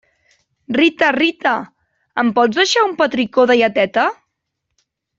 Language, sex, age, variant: Catalan, female, 19-29, Central